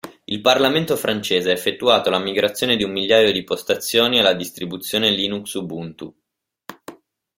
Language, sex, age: Italian, male, 19-29